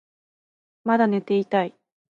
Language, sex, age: Japanese, female, 30-39